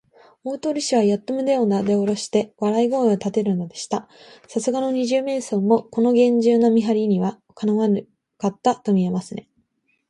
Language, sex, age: Japanese, female, 19-29